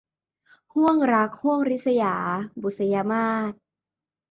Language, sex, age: Thai, female, 19-29